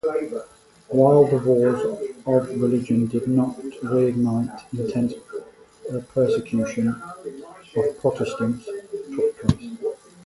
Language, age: English, 30-39